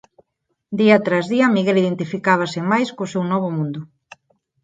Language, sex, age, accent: Galician, female, 40-49, Neofalante